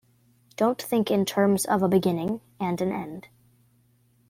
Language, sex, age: English, female, under 19